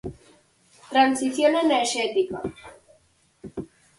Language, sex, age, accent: Galician, female, under 19, Normativo (estándar)